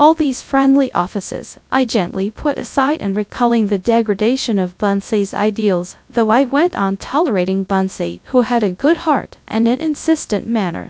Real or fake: fake